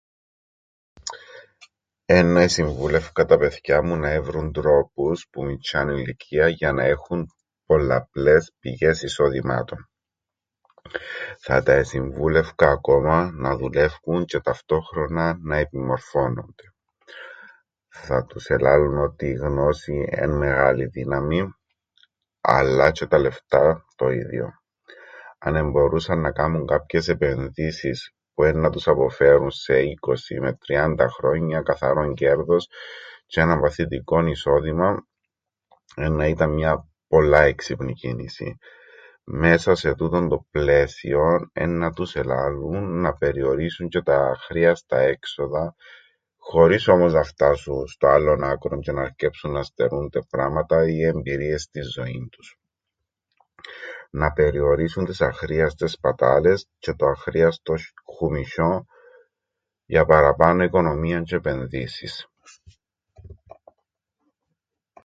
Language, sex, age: Greek, male, 40-49